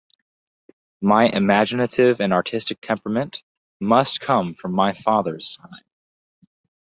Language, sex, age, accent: English, male, 19-29, United States English